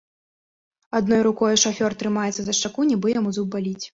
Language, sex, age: Belarusian, female, 19-29